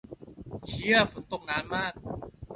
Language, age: Thai, under 19